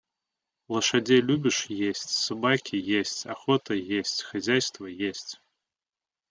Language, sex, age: Russian, male, 30-39